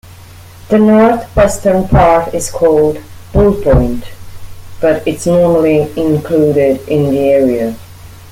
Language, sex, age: English, female, 30-39